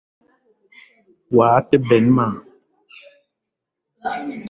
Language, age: Eton (Cameroon), 30-39